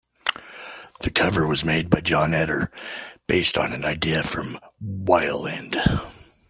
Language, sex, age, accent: English, male, 40-49, United States English